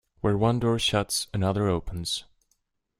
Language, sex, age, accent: English, male, 30-39, United States English